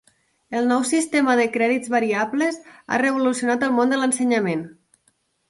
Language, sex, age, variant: Catalan, female, 30-39, Nord-Occidental